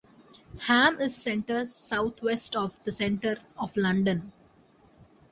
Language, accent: English, United States English